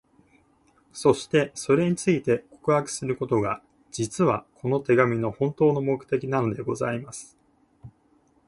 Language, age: Japanese, 19-29